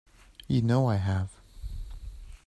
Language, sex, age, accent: English, male, 19-29, United States English